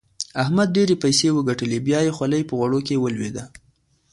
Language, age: Pashto, 30-39